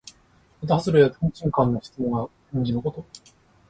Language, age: Japanese, 30-39